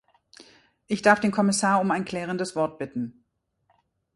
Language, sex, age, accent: German, female, 50-59, Deutschland Deutsch